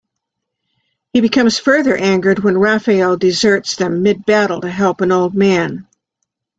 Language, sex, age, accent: English, female, 70-79, United States English